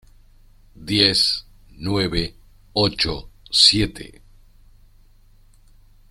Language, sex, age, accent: Spanish, male, 50-59, Rioplatense: Argentina, Uruguay, este de Bolivia, Paraguay